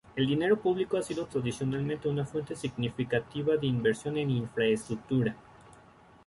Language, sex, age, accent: Spanish, male, 19-29, México